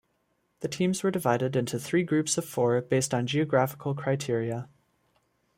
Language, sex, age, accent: English, male, 19-29, United States English